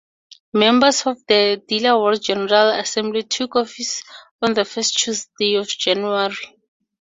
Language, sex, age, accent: English, female, 19-29, Southern African (South Africa, Zimbabwe, Namibia)